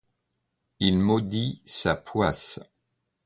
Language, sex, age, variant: French, male, 50-59, Français de métropole